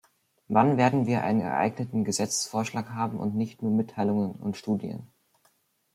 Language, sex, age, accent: German, male, under 19, Deutschland Deutsch